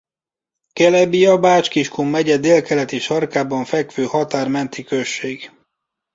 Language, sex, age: Hungarian, male, 30-39